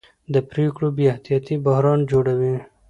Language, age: Pashto, 30-39